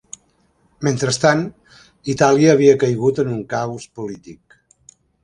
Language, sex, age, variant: Catalan, male, 60-69, Central